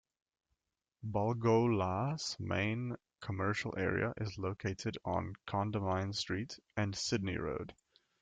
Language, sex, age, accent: English, male, 19-29, United States English